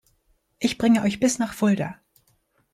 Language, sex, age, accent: German, female, under 19, Deutschland Deutsch